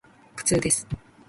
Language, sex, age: Japanese, female, 19-29